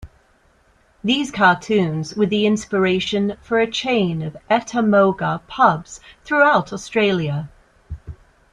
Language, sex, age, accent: English, female, 40-49, England English